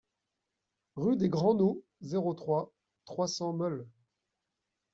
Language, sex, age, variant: French, male, 30-39, Français de métropole